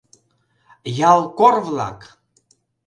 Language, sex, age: Mari, male, 50-59